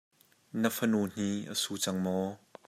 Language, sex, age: Hakha Chin, male, 30-39